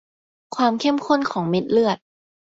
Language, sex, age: Thai, female, under 19